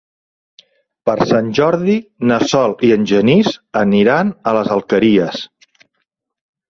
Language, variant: Catalan, Central